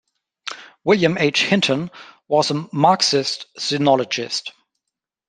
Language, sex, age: English, male, 30-39